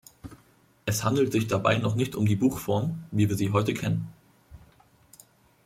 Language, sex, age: German, male, under 19